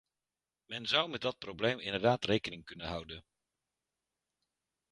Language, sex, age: Dutch, male, 40-49